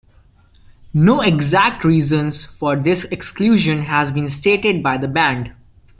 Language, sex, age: English, male, under 19